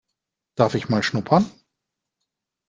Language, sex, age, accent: German, male, 40-49, Deutschland Deutsch